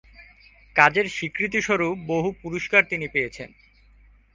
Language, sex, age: Bengali, male, 19-29